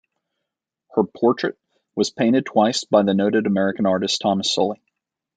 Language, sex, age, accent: English, male, 30-39, United States English